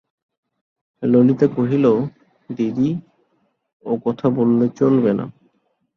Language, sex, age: Bengali, male, 19-29